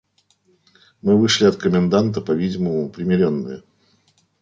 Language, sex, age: Russian, male, 40-49